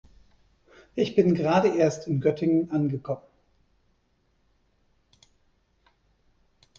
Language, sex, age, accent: German, male, 40-49, Deutschland Deutsch